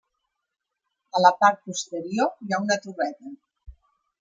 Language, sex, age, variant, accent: Catalan, female, 50-59, Nord-Occidental, Empordanès